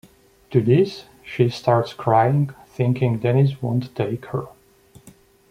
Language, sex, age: English, male, 19-29